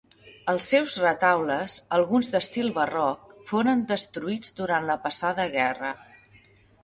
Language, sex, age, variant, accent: Catalan, female, 40-49, Central, central